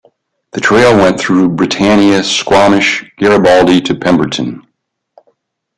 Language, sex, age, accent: English, male, 60-69, United States English